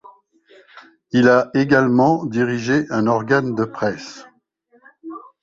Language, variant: French, Français de métropole